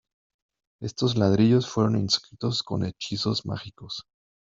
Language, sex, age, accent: Spanish, male, 40-49, México